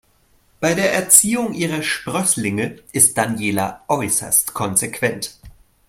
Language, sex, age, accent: German, male, 30-39, Deutschland Deutsch